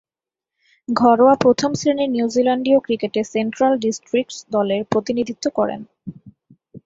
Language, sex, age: Bengali, female, 19-29